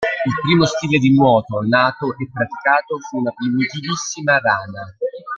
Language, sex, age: Italian, male, 50-59